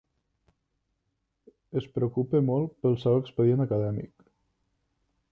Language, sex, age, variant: Catalan, male, 19-29, Nord-Occidental